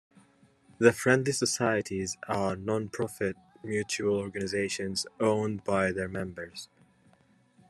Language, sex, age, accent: English, male, 19-29, Canadian English